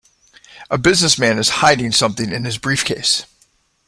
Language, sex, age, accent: English, male, 40-49, United States English